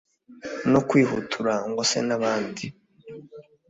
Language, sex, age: Kinyarwanda, male, 19-29